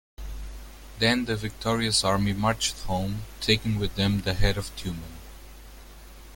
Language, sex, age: English, male, 19-29